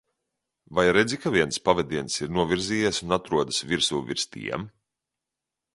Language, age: Latvian, 30-39